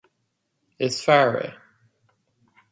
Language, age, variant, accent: Irish, 19-29, Gaeilge na Mumhan, Cainteoir líofa, ní ó dhúchas